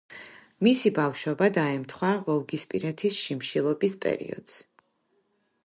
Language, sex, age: Georgian, female, 40-49